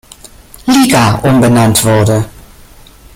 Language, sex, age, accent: German, female, 60-69, Deutschland Deutsch